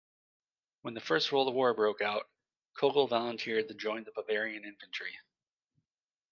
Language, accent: English, United States English